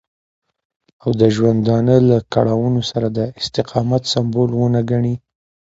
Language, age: Pashto, 19-29